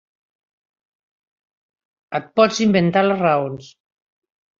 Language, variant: Catalan, Central